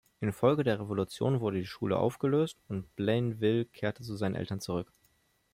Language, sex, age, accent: German, male, 19-29, Deutschland Deutsch